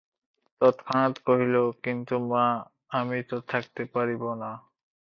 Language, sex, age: Bengali, male, 19-29